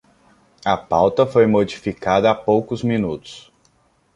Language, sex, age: Portuguese, male, 30-39